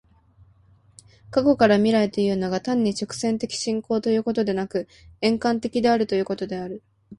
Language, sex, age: Japanese, female, 19-29